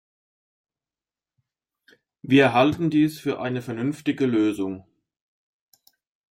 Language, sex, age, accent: German, male, 30-39, Deutschland Deutsch